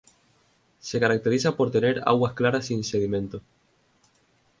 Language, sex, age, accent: Spanish, male, 19-29, España: Islas Canarias